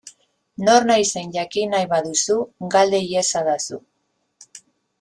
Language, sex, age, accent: Basque, female, 30-39, Mendebalekoa (Araba, Bizkaia, Gipuzkoako mendebaleko herri batzuk)